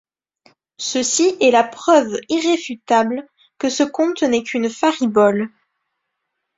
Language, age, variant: French, 19-29, Français de métropole